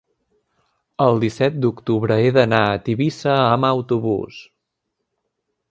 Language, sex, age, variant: Catalan, male, 19-29, Central